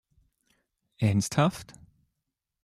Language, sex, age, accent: German, male, 19-29, Schweizerdeutsch